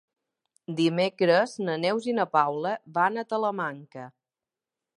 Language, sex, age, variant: Catalan, female, 30-39, Balear